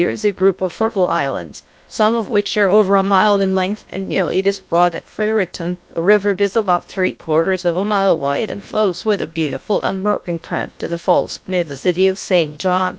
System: TTS, GlowTTS